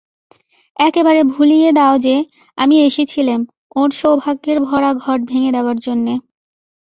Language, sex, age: Bengali, female, 19-29